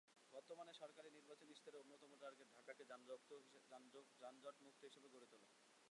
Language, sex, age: Bengali, male, 19-29